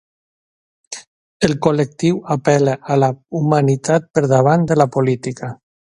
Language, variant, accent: Catalan, Valencià central, valencià